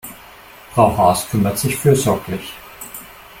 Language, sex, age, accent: German, male, 19-29, Deutschland Deutsch